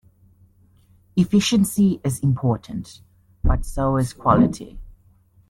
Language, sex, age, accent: English, male, 19-29, Southern African (South Africa, Zimbabwe, Namibia)